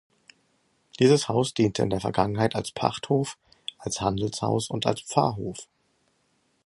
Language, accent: German, Norddeutsch